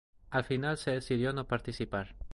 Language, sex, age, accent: Spanish, male, 19-29, Andino-Pacífico: Colombia, Perú, Ecuador, oeste de Bolivia y Venezuela andina